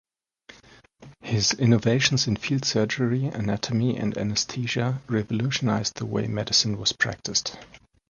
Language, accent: English, United States English